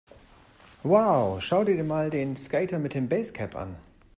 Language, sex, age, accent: German, male, 40-49, Deutschland Deutsch